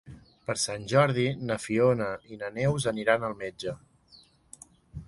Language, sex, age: Catalan, male, 40-49